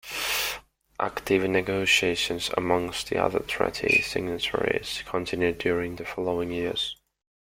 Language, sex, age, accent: English, male, 19-29, United States English